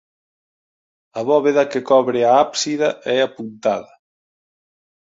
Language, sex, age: Galician, male, 30-39